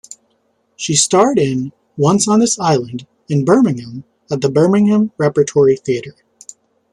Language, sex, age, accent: English, male, 19-29, United States English